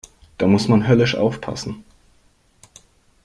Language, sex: German, male